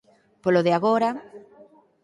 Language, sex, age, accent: Galician, female, 19-29, Oriental (común en zona oriental); Normativo (estándar)